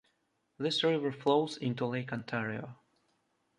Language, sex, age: English, male, 19-29